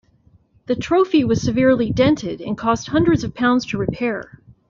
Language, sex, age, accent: English, female, 50-59, United States English